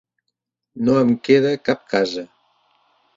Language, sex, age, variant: Catalan, male, 60-69, Central